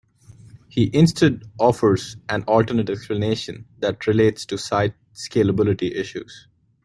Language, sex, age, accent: English, male, 19-29, India and South Asia (India, Pakistan, Sri Lanka)